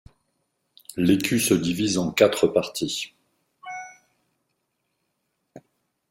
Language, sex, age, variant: French, male, 50-59, Français de métropole